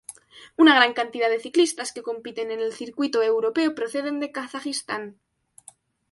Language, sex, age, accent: Spanish, female, 19-29, España: Centro-Sur peninsular (Madrid, Toledo, Castilla-La Mancha)